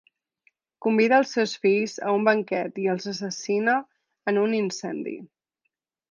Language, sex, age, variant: Catalan, female, 19-29, Central